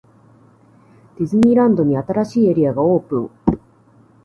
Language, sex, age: Japanese, female, 40-49